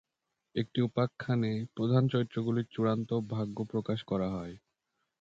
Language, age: Bengali, 19-29